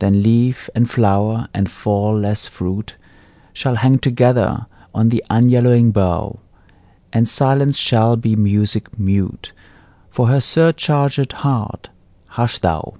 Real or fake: real